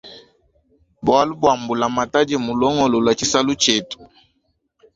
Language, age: Luba-Lulua, 19-29